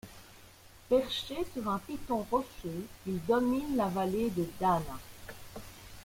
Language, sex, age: French, female, 60-69